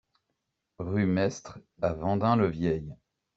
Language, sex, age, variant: French, male, 30-39, Français de métropole